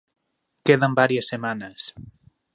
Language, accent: Galician, Oriental (común en zona oriental)